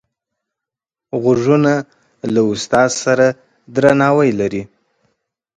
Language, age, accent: Pashto, 19-29, کندهارۍ لهجه